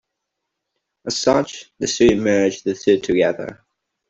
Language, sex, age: English, male, 19-29